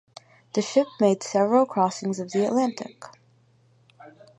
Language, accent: English, United States English